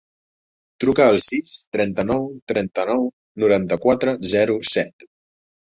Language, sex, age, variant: Catalan, male, 19-29, Central